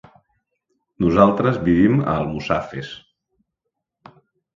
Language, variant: Catalan, Central